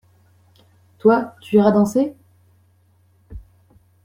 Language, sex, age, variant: French, female, 19-29, Français de métropole